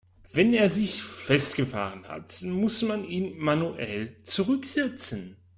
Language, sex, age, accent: German, male, 30-39, Deutschland Deutsch